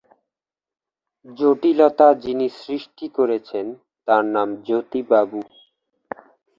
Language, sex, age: Bengali, male, 40-49